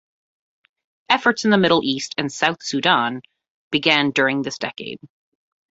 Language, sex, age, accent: English, female, 30-39, United States English